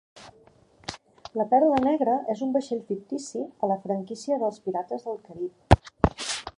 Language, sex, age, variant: Catalan, female, 40-49, Balear